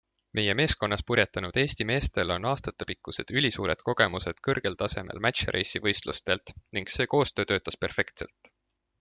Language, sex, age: Estonian, male, 19-29